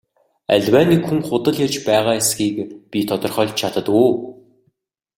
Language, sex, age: Mongolian, male, 19-29